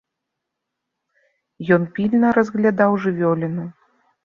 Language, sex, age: Belarusian, female, 30-39